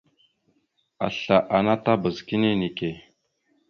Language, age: Mada (Cameroon), 19-29